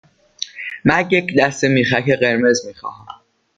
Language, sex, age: Persian, male, under 19